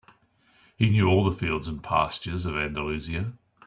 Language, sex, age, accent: English, male, 50-59, Australian English